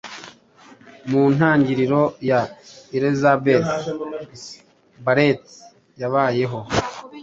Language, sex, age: Kinyarwanda, male, 30-39